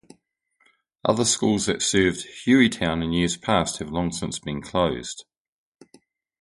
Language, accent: English, New Zealand English